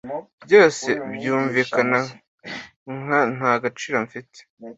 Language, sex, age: Kinyarwanda, male, under 19